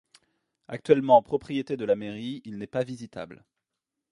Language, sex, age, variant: French, male, 30-39, Français de métropole